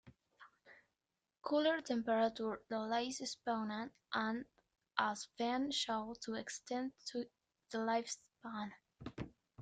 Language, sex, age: English, female, under 19